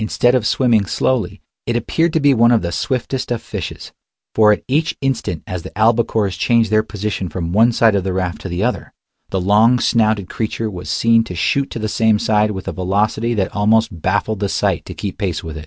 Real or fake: real